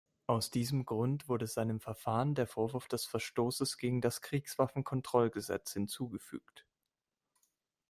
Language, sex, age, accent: German, male, 19-29, Deutschland Deutsch